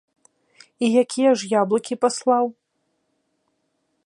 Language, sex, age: Belarusian, female, 19-29